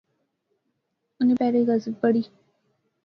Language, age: Pahari-Potwari, 19-29